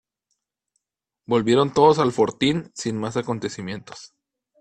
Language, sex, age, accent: Spanish, male, 30-39, México